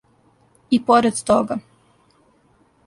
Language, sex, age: Serbian, female, 19-29